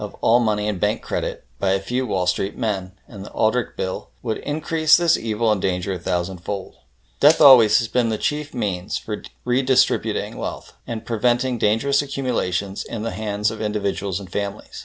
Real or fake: real